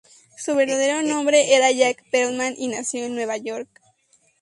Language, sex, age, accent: Spanish, female, under 19, México